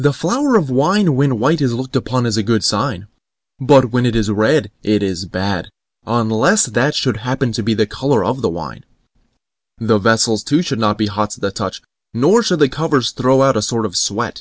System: none